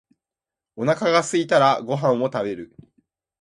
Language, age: Japanese, 19-29